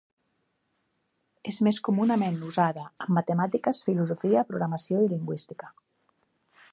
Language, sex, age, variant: Catalan, female, 50-59, Central